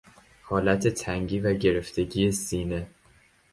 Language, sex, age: Persian, male, under 19